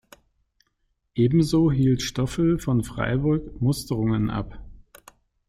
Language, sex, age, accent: German, male, 50-59, Deutschland Deutsch